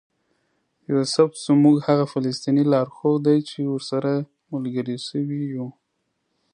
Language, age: Pashto, 30-39